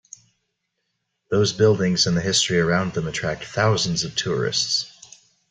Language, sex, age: English, male, 19-29